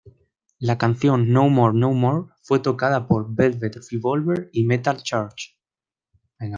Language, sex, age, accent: Spanish, male, 19-29, España: Centro-Sur peninsular (Madrid, Toledo, Castilla-La Mancha)